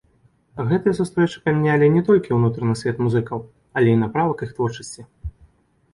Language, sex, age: Belarusian, male, 19-29